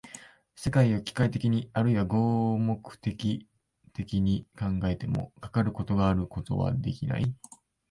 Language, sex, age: Japanese, male, 19-29